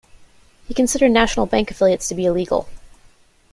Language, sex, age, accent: English, female, 19-29, United States English